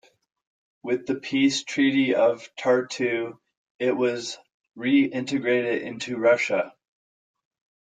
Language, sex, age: English, male, 30-39